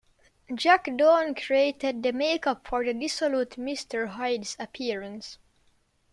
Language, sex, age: English, male, under 19